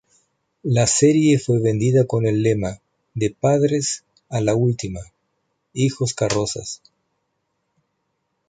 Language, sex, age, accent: Spanish, male, 50-59, Rioplatense: Argentina, Uruguay, este de Bolivia, Paraguay